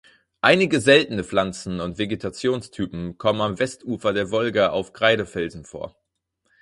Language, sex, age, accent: German, male, 19-29, Deutschland Deutsch